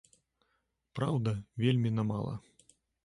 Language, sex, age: Belarusian, male, 30-39